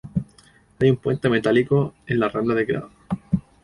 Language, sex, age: Spanish, male, 30-39